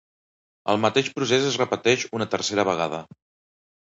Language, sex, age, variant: Catalan, male, 40-49, Central